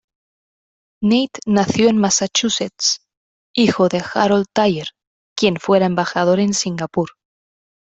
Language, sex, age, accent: Spanish, female, 19-29, España: Norte peninsular (Asturias, Castilla y León, Cantabria, País Vasco, Navarra, Aragón, La Rioja, Guadalajara, Cuenca)